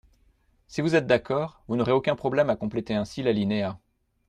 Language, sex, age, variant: French, male, 40-49, Français de métropole